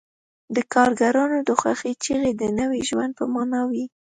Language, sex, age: Pashto, female, 19-29